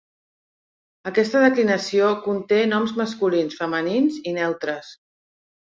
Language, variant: Catalan, Central